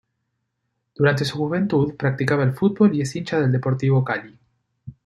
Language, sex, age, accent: Spanish, male, 40-49, Rioplatense: Argentina, Uruguay, este de Bolivia, Paraguay